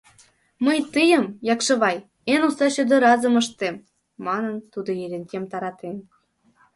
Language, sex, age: Mari, female, under 19